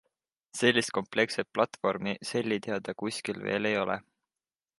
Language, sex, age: Estonian, male, 19-29